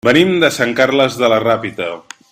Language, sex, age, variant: Catalan, male, 30-39, Central